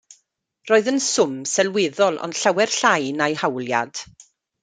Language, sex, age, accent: Welsh, female, 40-49, Y Deyrnas Unedig Cymraeg